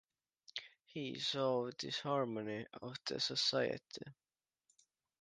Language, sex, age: English, male, 19-29